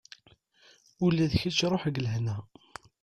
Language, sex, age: Kabyle, male, 30-39